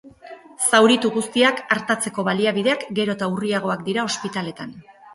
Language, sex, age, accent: Basque, female, 40-49, Erdialdekoa edo Nafarra (Gipuzkoa, Nafarroa)